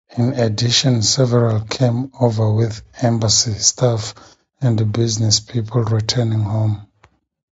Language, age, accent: English, 40-49, Southern African (South Africa, Zimbabwe, Namibia)